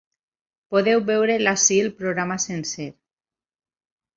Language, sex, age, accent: Catalan, female, 40-49, valencià